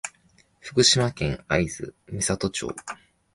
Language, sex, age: Japanese, male, 19-29